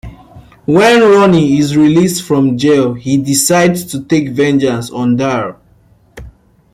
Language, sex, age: English, male, 19-29